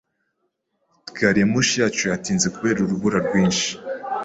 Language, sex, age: Kinyarwanda, female, 19-29